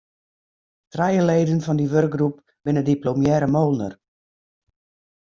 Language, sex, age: Western Frisian, female, 60-69